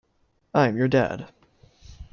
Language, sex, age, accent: English, male, under 19, United States English